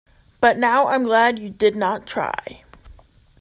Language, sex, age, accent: English, female, 30-39, United States English